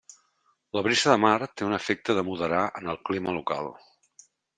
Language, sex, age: Catalan, male, 40-49